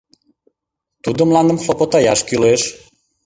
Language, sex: Mari, male